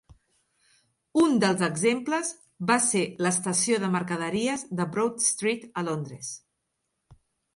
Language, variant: Catalan, Central